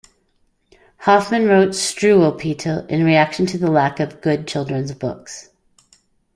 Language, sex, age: English, female, 50-59